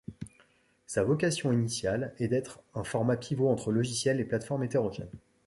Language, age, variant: French, 40-49, Français de métropole